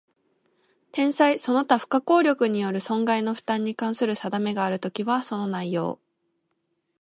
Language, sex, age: Japanese, female, 19-29